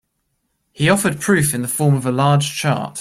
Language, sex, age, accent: English, male, 19-29, England English